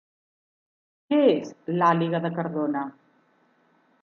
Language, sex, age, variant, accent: Catalan, female, 50-59, Central, central